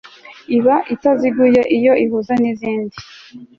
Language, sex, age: Kinyarwanda, female, 19-29